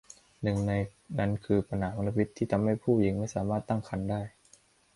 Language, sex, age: Thai, male, under 19